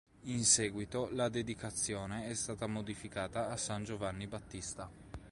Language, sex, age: Italian, male, 30-39